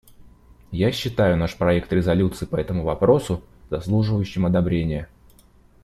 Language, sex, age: Russian, male, 19-29